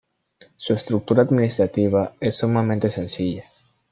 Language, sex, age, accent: Spanish, male, under 19, Andino-Pacífico: Colombia, Perú, Ecuador, oeste de Bolivia y Venezuela andina